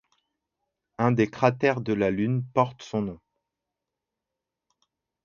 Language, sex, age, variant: French, male, 30-39, Français de métropole